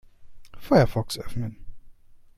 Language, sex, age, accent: German, male, 30-39, Deutschland Deutsch